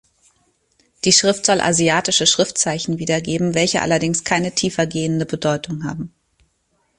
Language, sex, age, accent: German, female, 30-39, Deutschland Deutsch